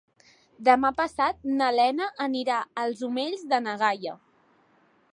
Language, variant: Catalan, Central